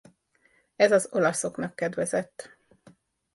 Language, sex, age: Hungarian, female, 40-49